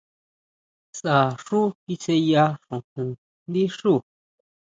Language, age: Huautla Mazatec, 30-39